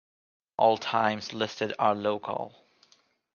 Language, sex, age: English, male, 19-29